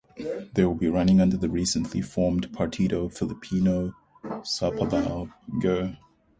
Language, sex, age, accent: English, male, 19-29, Southern African (South Africa, Zimbabwe, Namibia)